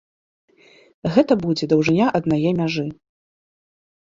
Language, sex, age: Belarusian, female, 19-29